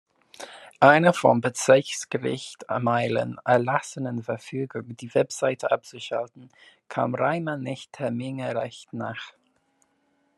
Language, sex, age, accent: German, male, 19-29, Britisches Deutsch